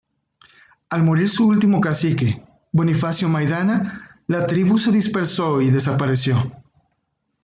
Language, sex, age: Spanish, male, 40-49